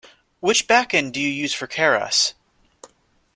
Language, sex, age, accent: English, male, 19-29, United States English